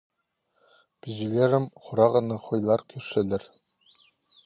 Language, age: Khakas, 19-29